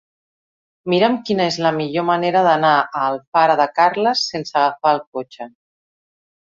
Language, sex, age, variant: Catalan, female, 40-49, Central